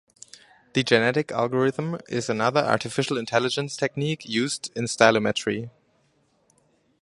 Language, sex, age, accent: English, male, 19-29, German English